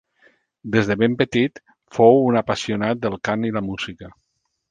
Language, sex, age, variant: Catalan, male, 50-59, Central